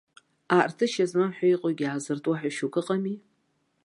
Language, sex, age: Abkhazian, female, 50-59